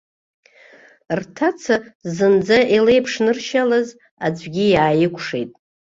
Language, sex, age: Abkhazian, female, 60-69